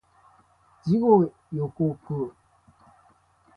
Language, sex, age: Japanese, male, 40-49